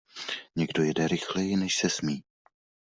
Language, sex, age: Czech, male, 30-39